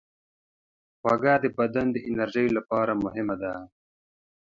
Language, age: Pashto, 30-39